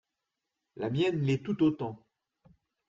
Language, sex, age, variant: French, male, 30-39, Français de métropole